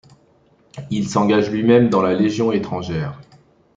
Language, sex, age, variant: French, male, 40-49, Français de métropole